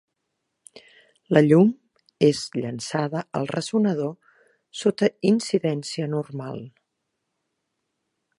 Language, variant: Catalan, Central